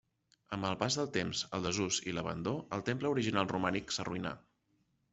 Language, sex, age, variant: Catalan, male, 30-39, Central